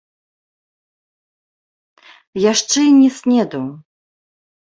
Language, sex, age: Belarusian, female, 40-49